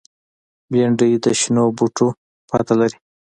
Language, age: Pashto, 30-39